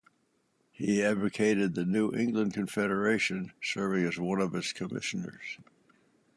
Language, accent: English, United States English